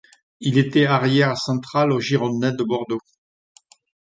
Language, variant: French, Français de métropole